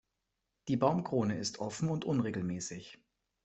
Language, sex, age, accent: German, male, 19-29, Deutschland Deutsch